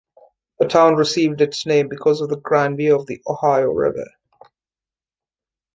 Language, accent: English, England English